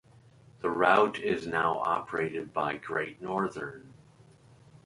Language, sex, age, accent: English, male, 40-49, United States English